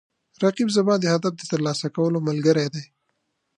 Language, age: Pashto, 19-29